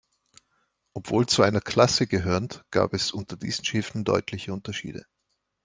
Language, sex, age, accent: German, male, 40-49, Österreichisches Deutsch